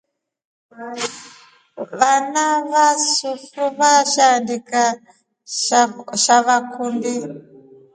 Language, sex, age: Rombo, female, 40-49